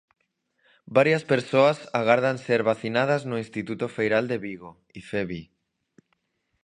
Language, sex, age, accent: Galician, male, 19-29, Normativo (estándar)